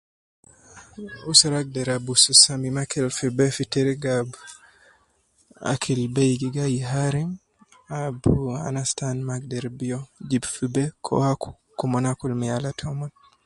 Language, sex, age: Nubi, male, 19-29